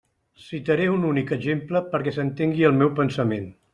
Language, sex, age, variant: Catalan, male, 60-69, Central